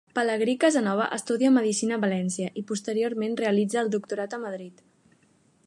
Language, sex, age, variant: Catalan, female, 19-29, Central